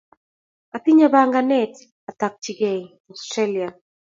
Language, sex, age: Kalenjin, female, 19-29